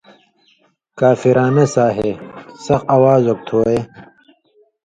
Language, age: Indus Kohistani, 30-39